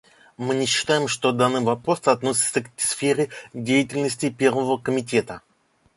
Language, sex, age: Russian, male, 19-29